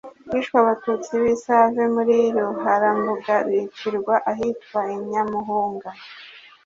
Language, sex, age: Kinyarwanda, female, 30-39